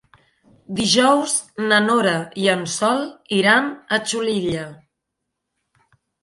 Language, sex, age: Catalan, female, 30-39